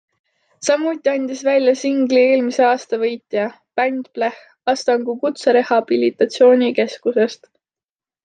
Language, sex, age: Estonian, female, 19-29